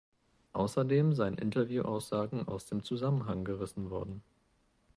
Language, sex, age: German, male, 19-29